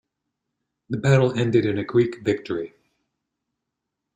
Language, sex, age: English, male, 60-69